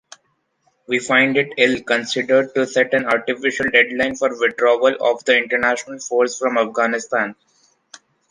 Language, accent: English, India and South Asia (India, Pakistan, Sri Lanka)